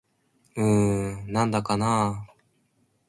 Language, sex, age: Japanese, male, 19-29